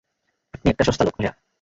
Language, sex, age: Bengali, male, 19-29